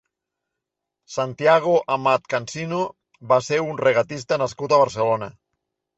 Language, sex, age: Catalan, male, 50-59